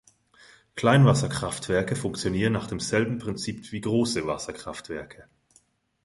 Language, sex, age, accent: German, male, 30-39, Schweizerdeutsch